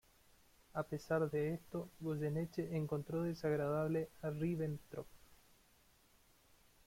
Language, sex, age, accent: Spanish, male, 30-39, Rioplatense: Argentina, Uruguay, este de Bolivia, Paraguay